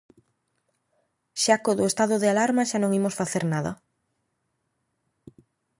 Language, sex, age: Galician, female, 30-39